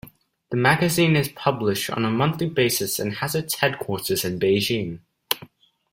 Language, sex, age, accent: English, male, under 19, United States English